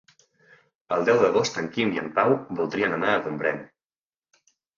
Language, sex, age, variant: Catalan, male, 19-29, Central